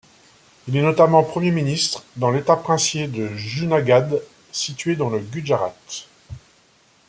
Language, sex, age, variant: French, male, 50-59, Français de métropole